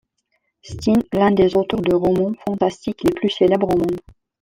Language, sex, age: French, female, 19-29